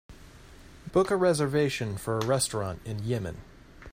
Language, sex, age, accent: English, male, 19-29, United States English